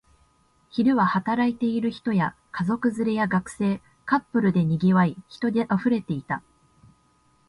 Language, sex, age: Japanese, female, 19-29